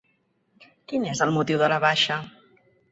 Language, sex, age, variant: Catalan, female, 50-59, Central